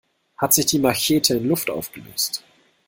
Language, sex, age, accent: German, male, 19-29, Deutschland Deutsch